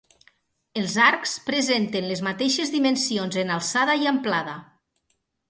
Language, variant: Catalan, Nord-Occidental